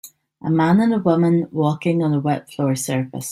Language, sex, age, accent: English, female, 30-39, Irish English